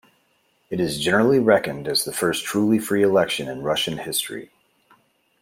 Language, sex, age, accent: English, male, 40-49, United States English